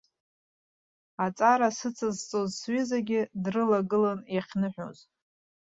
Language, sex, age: Abkhazian, female, 40-49